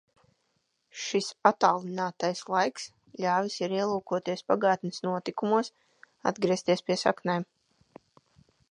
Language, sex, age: Latvian, female, 30-39